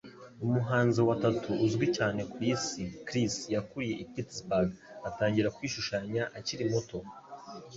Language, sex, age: Kinyarwanda, male, 19-29